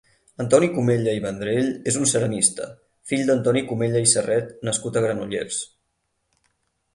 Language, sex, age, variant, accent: Catalan, male, 19-29, Central, Barceloní